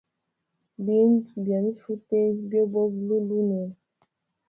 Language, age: Hemba, 30-39